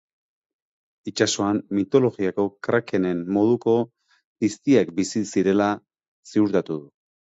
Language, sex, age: Basque, male, 30-39